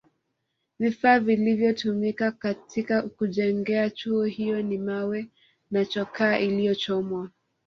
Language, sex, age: Swahili, female, 19-29